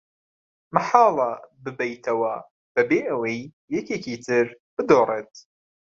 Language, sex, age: Central Kurdish, male, 19-29